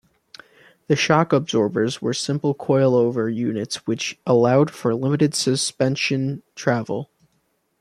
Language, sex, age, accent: English, male, 19-29, United States English